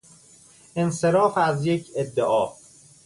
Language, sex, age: Persian, male, 30-39